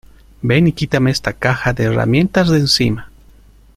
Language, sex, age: Spanish, male, 30-39